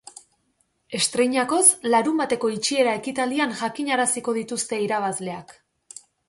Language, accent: Basque, Erdialdekoa edo Nafarra (Gipuzkoa, Nafarroa)